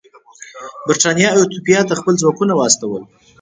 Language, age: Pashto, 19-29